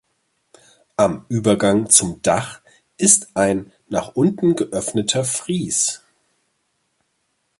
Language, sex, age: German, male, 40-49